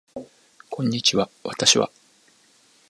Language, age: Japanese, 50-59